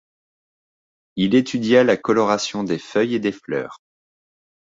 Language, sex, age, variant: French, male, 30-39, Français de métropole